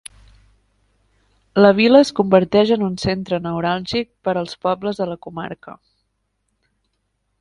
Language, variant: Catalan, Septentrional